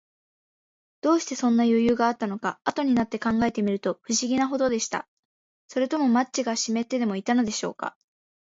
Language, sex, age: Japanese, female, 19-29